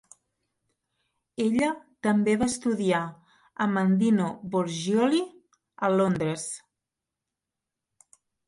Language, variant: Catalan, Central